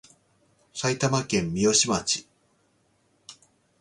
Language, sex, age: Japanese, male, 40-49